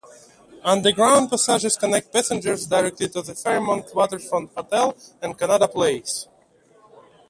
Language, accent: English, United States English